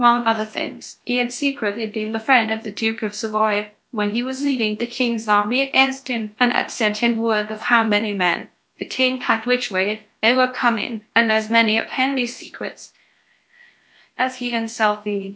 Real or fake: fake